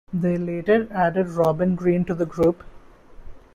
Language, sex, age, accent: English, male, 19-29, India and South Asia (India, Pakistan, Sri Lanka)